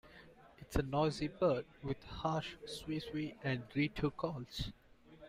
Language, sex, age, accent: English, male, 19-29, India and South Asia (India, Pakistan, Sri Lanka)